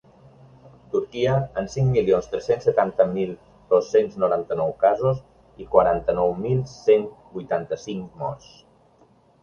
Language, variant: Catalan, Balear